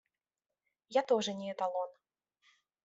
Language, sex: Russian, female